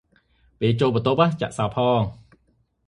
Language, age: Khmer, 30-39